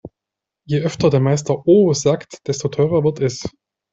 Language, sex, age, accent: German, male, 30-39, Deutschland Deutsch